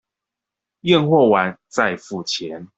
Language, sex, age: Chinese, male, 19-29